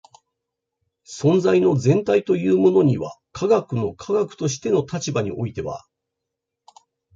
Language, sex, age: Japanese, male, 50-59